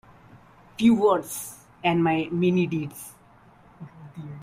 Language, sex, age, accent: English, male, under 19, India and South Asia (India, Pakistan, Sri Lanka)